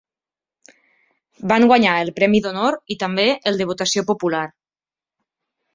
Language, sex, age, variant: Catalan, female, 30-39, Nord-Occidental